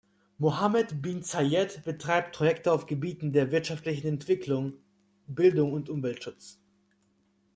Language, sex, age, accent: German, male, 19-29, Deutschland Deutsch